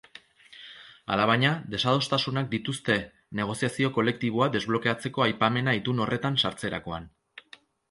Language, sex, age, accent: Basque, male, 30-39, Erdialdekoa edo Nafarra (Gipuzkoa, Nafarroa)